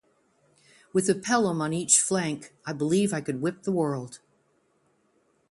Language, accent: English, United States English